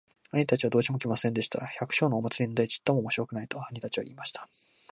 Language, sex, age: Japanese, male, 19-29